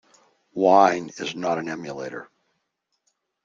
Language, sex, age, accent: English, male, 70-79, United States English